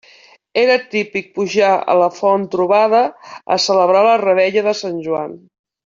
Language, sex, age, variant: Catalan, female, 60-69, Nord-Occidental